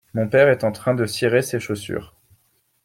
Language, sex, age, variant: French, male, 19-29, Français de métropole